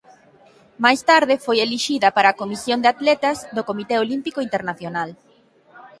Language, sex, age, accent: Galician, female, 19-29, Oriental (común en zona oriental); Normativo (estándar)